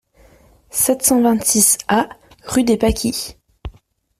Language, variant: French, Français de métropole